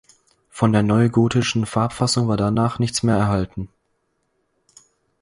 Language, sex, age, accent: German, male, under 19, Deutschland Deutsch